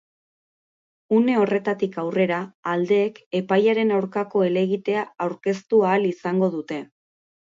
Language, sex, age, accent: Basque, female, 30-39, Erdialdekoa edo Nafarra (Gipuzkoa, Nafarroa)